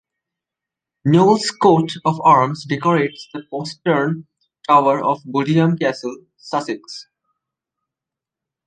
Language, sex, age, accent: English, male, 19-29, India and South Asia (India, Pakistan, Sri Lanka)